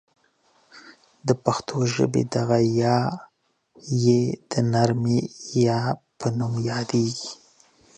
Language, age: Pashto, 19-29